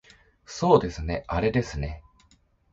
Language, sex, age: Japanese, male, 19-29